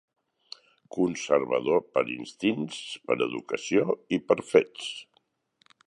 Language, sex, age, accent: Catalan, male, 60-69, Barceloní